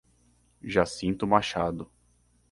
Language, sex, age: Portuguese, male, 19-29